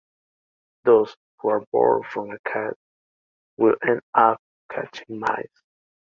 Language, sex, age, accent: English, male, 19-29, United States English